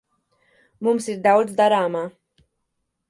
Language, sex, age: Latvian, female, 30-39